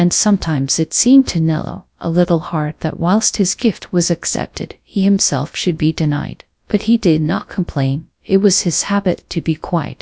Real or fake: fake